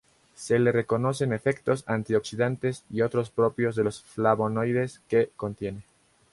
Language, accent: Spanish, Andino-Pacífico: Colombia, Perú, Ecuador, oeste de Bolivia y Venezuela andina